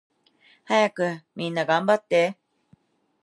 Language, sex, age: Japanese, female, 19-29